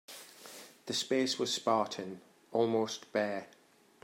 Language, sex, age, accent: English, male, 40-49, England English